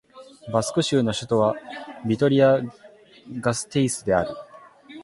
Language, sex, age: Japanese, male, 19-29